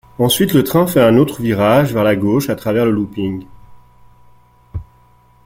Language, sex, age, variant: French, male, 40-49, Français de métropole